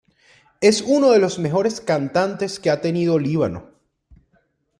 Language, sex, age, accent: Spanish, male, 30-39, Caribe: Cuba, Venezuela, Puerto Rico, República Dominicana, Panamá, Colombia caribeña, México caribeño, Costa del golfo de México